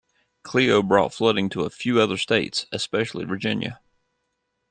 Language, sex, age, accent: English, male, 40-49, United States English